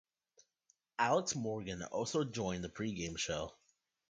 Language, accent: English, United States English